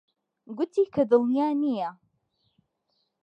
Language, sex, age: Central Kurdish, female, 30-39